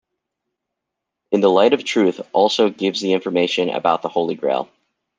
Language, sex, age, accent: English, male, 19-29, United States English